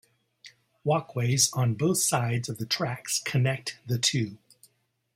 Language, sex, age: English, male, 50-59